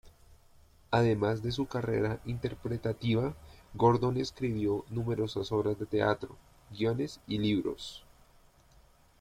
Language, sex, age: Spanish, male, 30-39